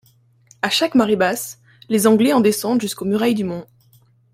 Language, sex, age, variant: French, female, 19-29, Français de métropole